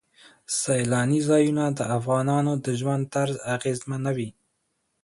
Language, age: Pashto, 19-29